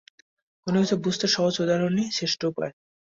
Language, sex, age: Bengali, male, 19-29